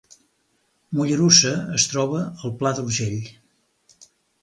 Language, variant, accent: Catalan, Central, central; Empordanès